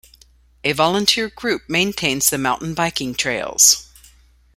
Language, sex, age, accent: English, female, 50-59, United States English